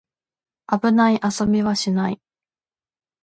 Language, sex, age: Japanese, female, 19-29